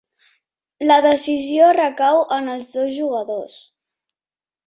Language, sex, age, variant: Catalan, female, 50-59, Central